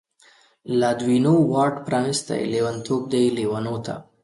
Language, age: Pashto, 30-39